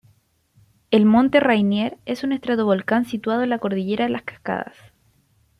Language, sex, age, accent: Spanish, female, under 19, Chileno: Chile, Cuyo